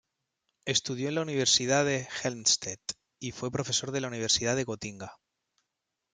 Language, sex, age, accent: Spanish, male, 30-39, España: Sur peninsular (Andalucia, Extremadura, Murcia)